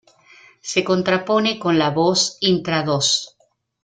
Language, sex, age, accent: Spanish, female, 60-69, Rioplatense: Argentina, Uruguay, este de Bolivia, Paraguay